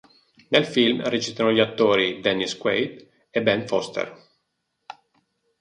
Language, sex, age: Italian, male, 40-49